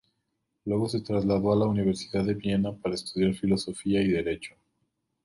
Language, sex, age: Spanish, male, 40-49